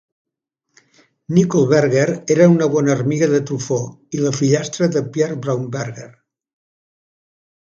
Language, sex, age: Catalan, male, 70-79